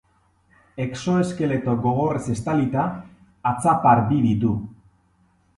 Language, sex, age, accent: Basque, male, 30-39, Erdialdekoa edo Nafarra (Gipuzkoa, Nafarroa)